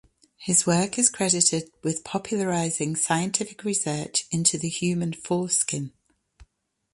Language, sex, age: English, female, 50-59